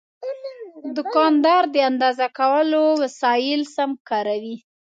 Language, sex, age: Pashto, female, 30-39